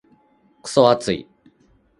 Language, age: Japanese, 30-39